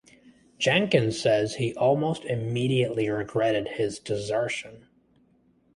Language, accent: English, United States English